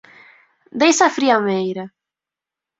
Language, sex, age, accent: Galician, female, 19-29, Atlántico (seseo e gheada)